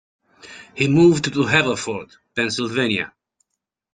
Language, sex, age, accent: English, male, 30-39, United States English